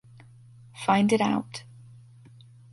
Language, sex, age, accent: English, female, under 19, United States English